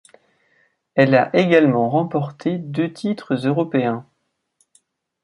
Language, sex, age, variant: French, male, 19-29, Français de métropole